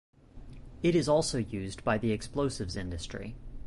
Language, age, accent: English, 19-29, United States English